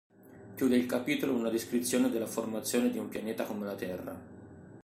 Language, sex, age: Italian, male, 40-49